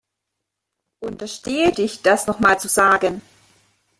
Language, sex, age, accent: German, female, 40-49, Deutschland Deutsch